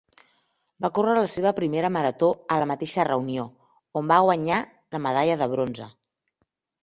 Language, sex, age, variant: Catalan, female, 40-49, Central